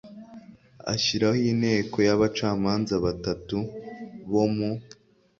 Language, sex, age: Kinyarwanda, male, under 19